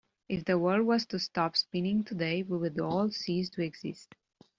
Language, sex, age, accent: English, female, 30-39, United States English